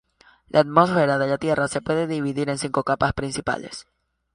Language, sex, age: Spanish, male, under 19